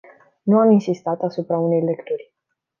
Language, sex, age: Romanian, female, 19-29